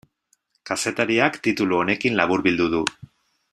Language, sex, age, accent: Basque, male, 30-39, Mendebalekoa (Araba, Bizkaia, Gipuzkoako mendebaleko herri batzuk)